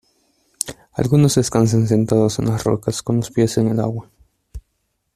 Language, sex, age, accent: Spanish, male, 19-29, Andino-Pacífico: Colombia, Perú, Ecuador, oeste de Bolivia y Venezuela andina